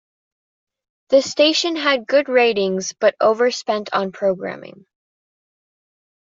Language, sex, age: English, female, under 19